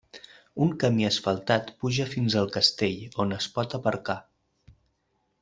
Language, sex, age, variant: Catalan, male, 19-29, Central